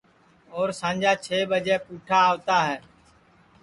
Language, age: Sansi, 19-29